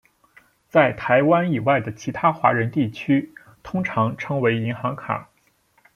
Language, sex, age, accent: Chinese, male, 19-29, 出生地：山东省